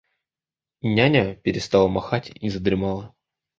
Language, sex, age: Russian, male, 19-29